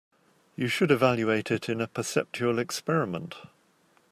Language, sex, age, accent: English, male, 50-59, England English